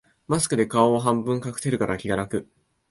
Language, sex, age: Japanese, male, 19-29